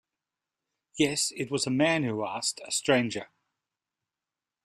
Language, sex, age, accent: English, male, 50-59, Australian English